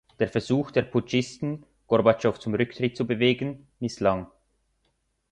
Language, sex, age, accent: German, male, 19-29, Schweizerdeutsch